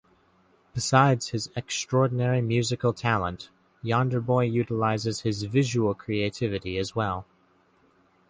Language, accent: English, United States English